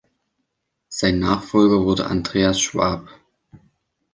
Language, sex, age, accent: German, male, under 19, Deutschland Deutsch